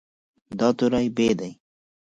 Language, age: Pashto, 30-39